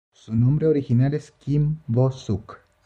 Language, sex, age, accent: Spanish, male, 19-29, Chileno: Chile, Cuyo